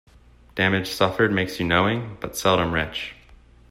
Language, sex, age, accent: English, male, 19-29, United States English